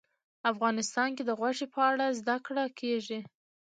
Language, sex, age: Pashto, female, under 19